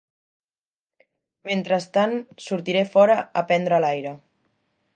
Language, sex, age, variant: Catalan, female, 19-29, Central